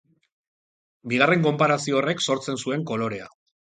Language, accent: Basque, Erdialdekoa edo Nafarra (Gipuzkoa, Nafarroa)